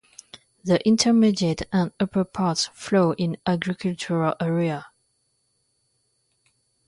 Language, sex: English, female